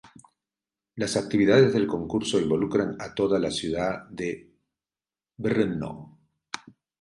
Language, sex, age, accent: Spanish, male, 50-59, Caribe: Cuba, Venezuela, Puerto Rico, República Dominicana, Panamá, Colombia caribeña, México caribeño, Costa del golfo de México